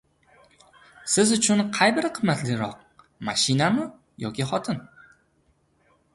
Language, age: Uzbek, 19-29